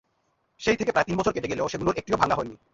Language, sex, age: Bengali, male, 19-29